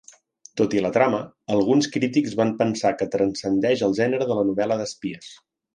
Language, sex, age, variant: Catalan, male, 40-49, Central